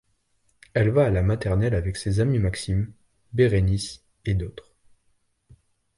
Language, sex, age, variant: French, male, 19-29, Français de métropole